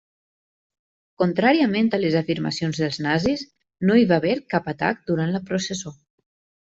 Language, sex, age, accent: Catalan, female, 19-29, valencià